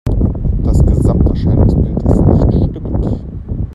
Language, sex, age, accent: German, male, 40-49, Deutschland Deutsch